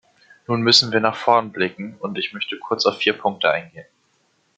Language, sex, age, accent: German, male, under 19, Deutschland Deutsch